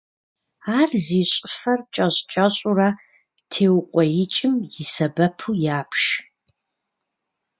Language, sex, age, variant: Kabardian, female, 50-59, Адыгэбзэ (Къэбэрдей, Кирил, псоми зэдай)